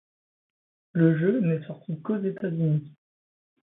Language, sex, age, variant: French, male, 19-29, Français de métropole